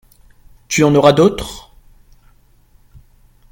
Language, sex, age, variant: French, male, 19-29, Français de métropole